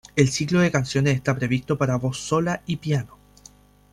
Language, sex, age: Spanish, male, 19-29